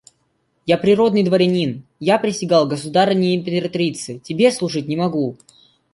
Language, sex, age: Russian, male, under 19